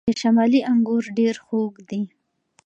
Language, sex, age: Pashto, female, 19-29